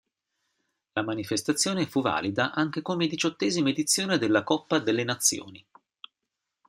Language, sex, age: Italian, male, 50-59